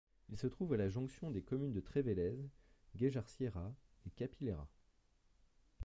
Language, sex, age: French, male, 30-39